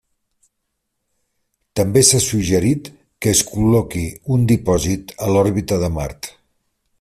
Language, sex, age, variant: Catalan, male, 60-69, Central